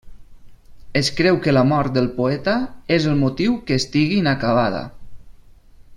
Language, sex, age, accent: Catalan, male, 30-39, valencià